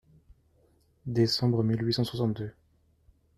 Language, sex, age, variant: French, male, 30-39, Français de métropole